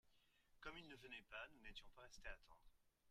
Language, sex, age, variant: French, male, 30-39, Français de métropole